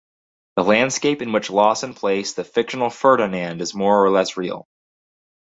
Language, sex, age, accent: English, male, 19-29, United States English